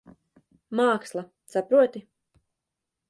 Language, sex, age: Latvian, female, 30-39